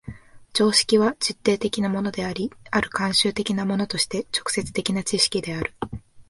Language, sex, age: Japanese, female, 19-29